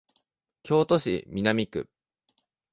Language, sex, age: Japanese, male, 19-29